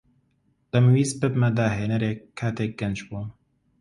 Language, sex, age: Central Kurdish, male, 19-29